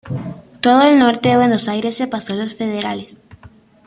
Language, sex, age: Spanish, female, 19-29